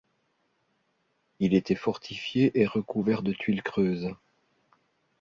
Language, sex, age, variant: French, male, 50-59, Français de métropole